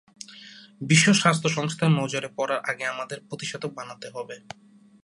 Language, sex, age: Bengali, male, 19-29